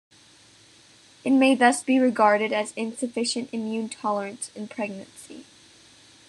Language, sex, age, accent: English, female, under 19, United States English